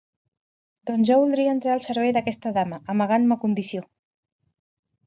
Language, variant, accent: Catalan, Central, central